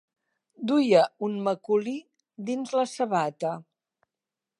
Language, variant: Catalan, Central